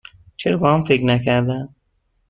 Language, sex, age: Persian, male, 19-29